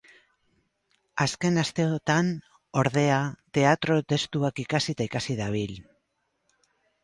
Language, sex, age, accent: Basque, female, 60-69, Mendebalekoa (Araba, Bizkaia, Gipuzkoako mendebaleko herri batzuk)